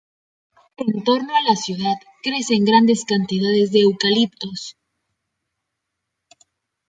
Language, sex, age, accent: Spanish, female, 19-29, México